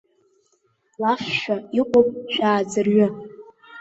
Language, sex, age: Abkhazian, female, under 19